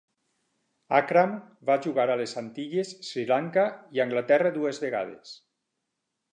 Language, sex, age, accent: Catalan, male, 50-59, valencià